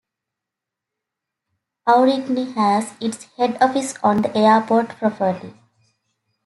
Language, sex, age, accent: English, female, 19-29, United States English